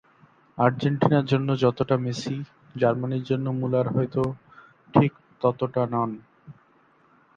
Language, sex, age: Bengali, male, 19-29